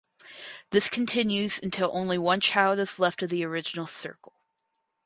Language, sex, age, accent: English, female, 19-29, United States English